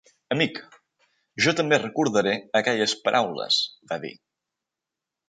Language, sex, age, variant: Catalan, male, 19-29, Balear